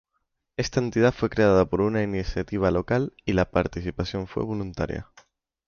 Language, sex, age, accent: Spanish, male, 19-29, España: Centro-Sur peninsular (Madrid, Toledo, Castilla-La Mancha); España: Islas Canarias